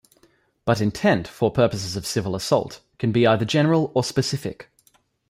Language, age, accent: English, 19-29, Australian English